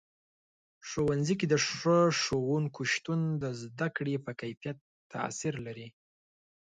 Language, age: Pashto, 19-29